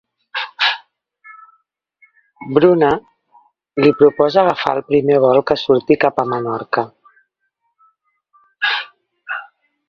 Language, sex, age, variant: Catalan, female, 50-59, Central